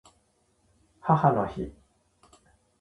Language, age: Japanese, 40-49